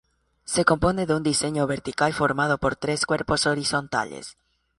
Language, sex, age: Spanish, male, under 19